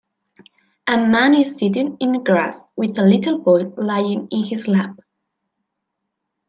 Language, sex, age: English, female, 19-29